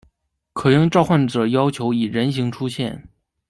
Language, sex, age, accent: Chinese, male, 19-29, 出生地：黑龙江省